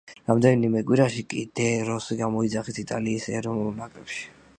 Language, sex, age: Georgian, male, under 19